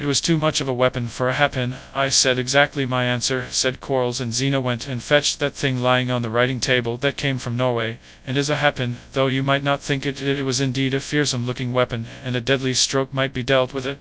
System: TTS, FastPitch